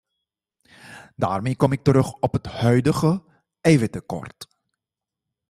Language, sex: Dutch, male